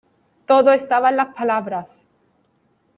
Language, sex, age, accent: Spanish, female, 19-29, España: Sur peninsular (Andalucia, Extremadura, Murcia)